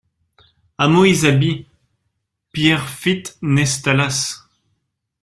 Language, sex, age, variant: French, male, 30-39, Français de métropole